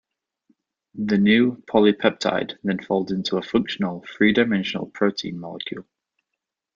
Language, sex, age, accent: English, male, 19-29, England English